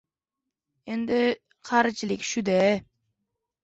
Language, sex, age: Uzbek, male, under 19